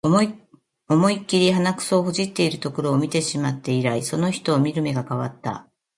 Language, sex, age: Japanese, female, 60-69